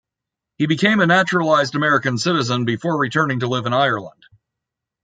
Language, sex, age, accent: English, male, 30-39, United States English